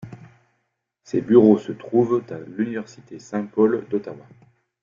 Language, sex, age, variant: French, male, 30-39, Français de métropole